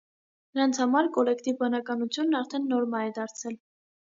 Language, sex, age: Armenian, female, 19-29